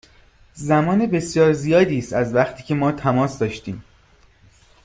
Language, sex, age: Persian, male, 19-29